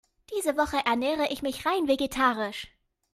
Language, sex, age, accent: German, male, 30-39, Deutschland Deutsch